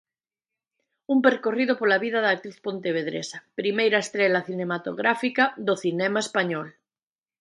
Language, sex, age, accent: Galician, female, 40-49, Atlántico (seseo e gheada)